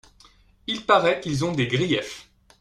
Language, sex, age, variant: French, male, 30-39, Français de métropole